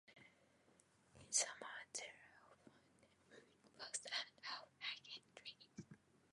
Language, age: English, 19-29